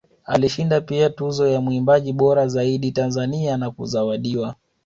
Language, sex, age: Swahili, male, 19-29